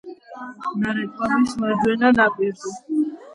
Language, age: Georgian, under 19